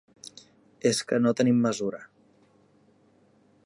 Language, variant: Catalan, Central